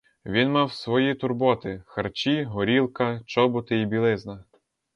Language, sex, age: Ukrainian, male, 19-29